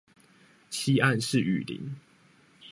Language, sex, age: Chinese, male, 19-29